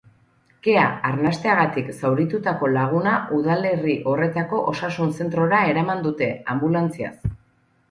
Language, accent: Basque, Erdialdekoa edo Nafarra (Gipuzkoa, Nafarroa)